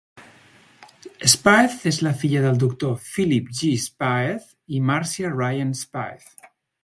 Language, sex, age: Catalan, female, under 19